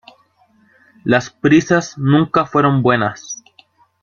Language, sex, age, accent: Spanish, male, under 19, Chileno: Chile, Cuyo